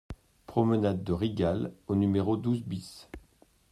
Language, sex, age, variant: French, male, 50-59, Français de métropole